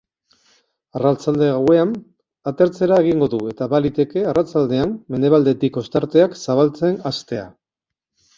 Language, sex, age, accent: Basque, male, 50-59, Mendebalekoa (Araba, Bizkaia, Gipuzkoako mendebaleko herri batzuk)